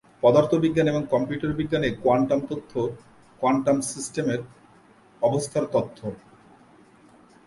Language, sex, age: Bengali, male, 30-39